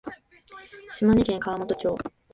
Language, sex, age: Japanese, female, 19-29